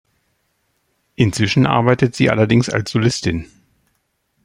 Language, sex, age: German, male, 40-49